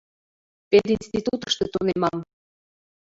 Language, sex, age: Mari, female, 19-29